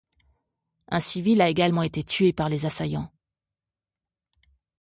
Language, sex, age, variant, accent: French, female, 40-49, Français d'Europe, Français de Suisse